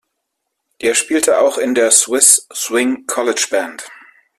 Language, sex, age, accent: German, male, 30-39, Deutschland Deutsch